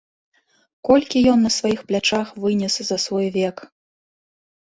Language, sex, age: Belarusian, female, 19-29